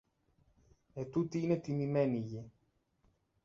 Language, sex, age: Greek, male, 19-29